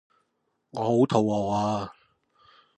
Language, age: Cantonese, 30-39